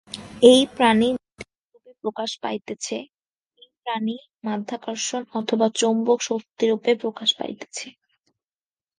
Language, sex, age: Bengali, female, 19-29